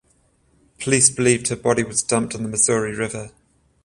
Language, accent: English, United States English; Australian English; England English; New Zealand English; Welsh English